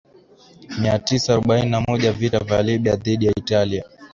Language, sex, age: Swahili, male, 19-29